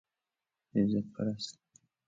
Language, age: Persian, 30-39